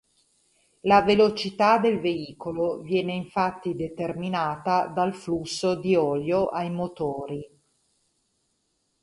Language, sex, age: Italian, female, 40-49